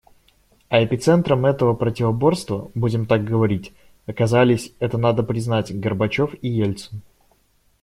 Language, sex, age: Russian, male, 19-29